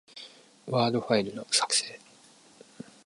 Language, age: Japanese, 50-59